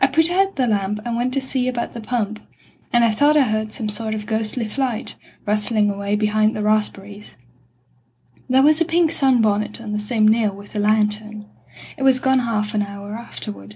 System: none